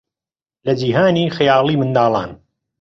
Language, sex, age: Central Kurdish, male, 50-59